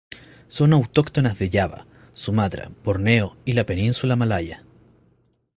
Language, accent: Spanish, Chileno: Chile, Cuyo